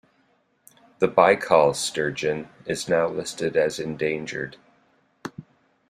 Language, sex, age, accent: English, male, 50-59, United States English